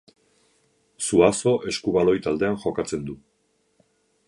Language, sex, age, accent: Basque, male, 50-59, Erdialdekoa edo Nafarra (Gipuzkoa, Nafarroa)